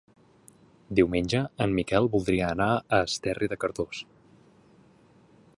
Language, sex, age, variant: Catalan, male, 19-29, Central